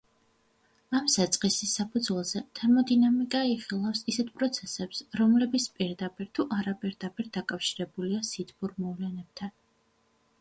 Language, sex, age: Georgian, female, 30-39